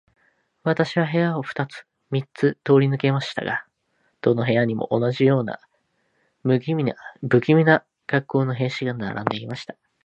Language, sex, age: Japanese, male, 19-29